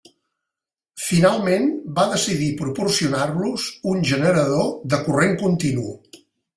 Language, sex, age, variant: Catalan, male, 60-69, Central